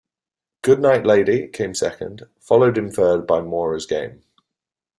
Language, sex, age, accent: English, male, 19-29, England English